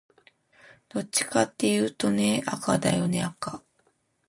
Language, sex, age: Japanese, female, 40-49